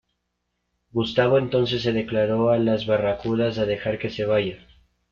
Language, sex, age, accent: Spanish, male, under 19, Andino-Pacífico: Colombia, Perú, Ecuador, oeste de Bolivia y Venezuela andina